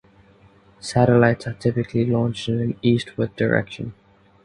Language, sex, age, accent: English, male, 19-29, England English